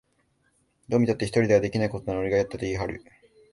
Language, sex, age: Japanese, male, 19-29